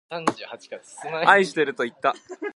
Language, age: Japanese, 19-29